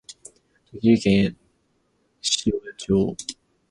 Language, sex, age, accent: Japanese, male, 19-29, 標準語